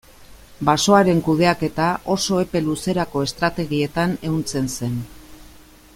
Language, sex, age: Basque, female, 50-59